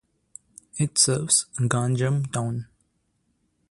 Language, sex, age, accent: English, male, 19-29, India and South Asia (India, Pakistan, Sri Lanka)